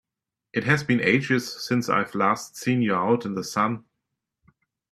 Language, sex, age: English, male, 40-49